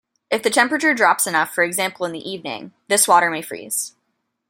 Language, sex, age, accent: English, female, 19-29, United States English